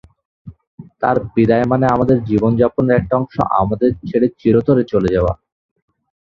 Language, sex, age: Bengali, male, 19-29